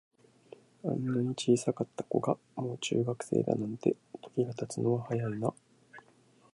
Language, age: Japanese, under 19